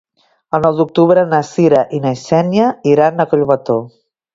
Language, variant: Catalan, Septentrional